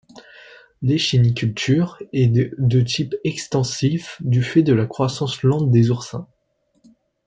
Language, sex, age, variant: French, male, 19-29, Français de métropole